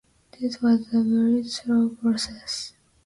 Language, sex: English, female